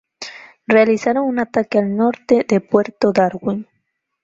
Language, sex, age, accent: Spanish, female, 19-29, Andino-Pacífico: Colombia, Perú, Ecuador, oeste de Bolivia y Venezuela andina